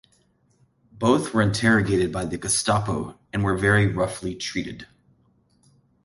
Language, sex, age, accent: English, male, 40-49, United States English